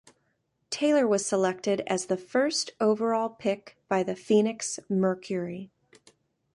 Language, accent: English, United States English